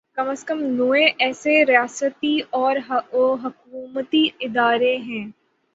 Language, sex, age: Urdu, female, 19-29